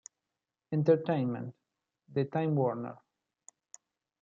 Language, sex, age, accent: Spanish, male, 40-49, Rioplatense: Argentina, Uruguay, este de Bolivia, Paraguay